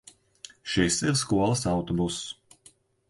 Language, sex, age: Latvian, male, 30-39